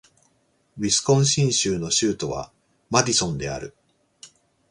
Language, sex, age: Japanese, male, 40-49